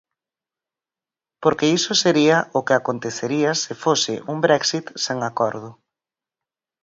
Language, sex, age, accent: Galician, female, 40-49, Oriental (común en zona oriental)